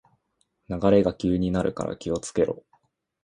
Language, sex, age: Japanese, male, 19-29